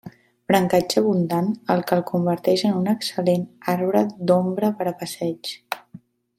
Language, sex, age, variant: Catalan, female, 19-29, Central